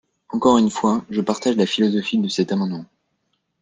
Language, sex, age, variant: French, male, 19-29, Français de métropole